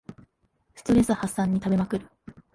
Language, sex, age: Japanese, female, 19-29